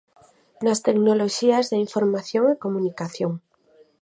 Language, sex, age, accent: Galician, female, 30-39, Atlántico (seseo e gheada)